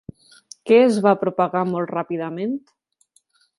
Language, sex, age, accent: Catalan, female, 30-39, valencià